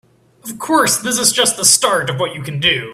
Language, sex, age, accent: English, male, 19-29, United States English